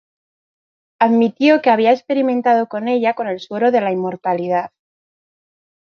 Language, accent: Spanish, España: Centro-Sur peninsular (Madrid, Toledo, Castilla-La Mancha)